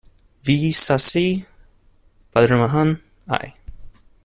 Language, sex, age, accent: English, male, 19-29, United States English